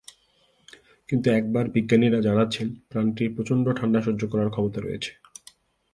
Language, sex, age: Bengali, male, 19-29